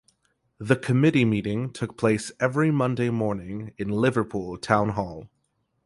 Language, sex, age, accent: English, male, 19-29, Canadian English